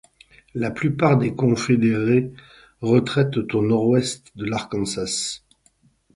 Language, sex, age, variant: French, male, 50-59, Français de métropole